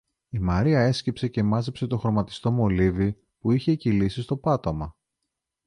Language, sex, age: Greek, male, 40-49